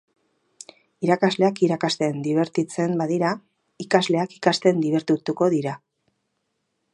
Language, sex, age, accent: Basque, female, 40-49, Erdialdekoa edo Nafarra (Gipuzkoa, Nafarroa)